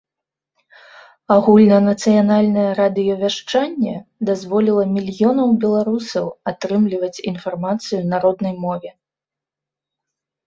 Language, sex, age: Belarusian, female, 30-39